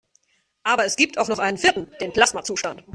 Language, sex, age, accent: German, female, 19-29, Deutschland Deutsch